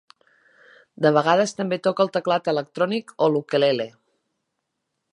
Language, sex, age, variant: Catalan, female, 40-49, Central